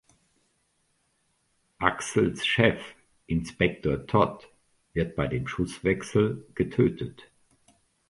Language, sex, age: German, male, 60-69